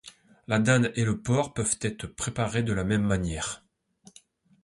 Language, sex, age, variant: French, male, 40-49, Français de métropole